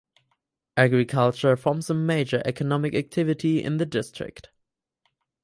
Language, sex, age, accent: English, male, 19-29, United States English